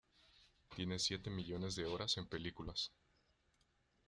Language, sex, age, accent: Spanish, male, 19-29, México